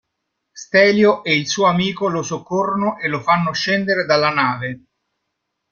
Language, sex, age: Italian, male, 40-49